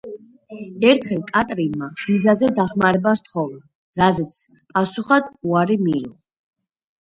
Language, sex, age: Georgian, female, under 19